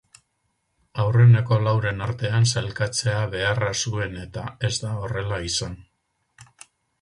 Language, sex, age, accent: Basque, male, 70-79, Mendebalekoa (Araba, Bizkaia, Gipuzkoako mendebaleko herri batzuk)